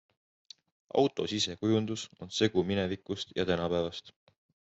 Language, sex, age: Estonian, male, 19-29